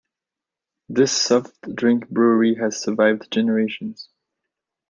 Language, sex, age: English, male, 19-29